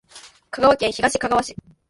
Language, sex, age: Japanese, female, under 19